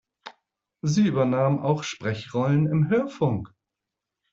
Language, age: German, 40-49